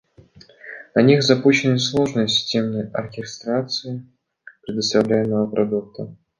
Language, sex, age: Russian, male, 19-29